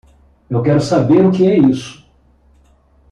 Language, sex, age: Portuguese, male, 40-49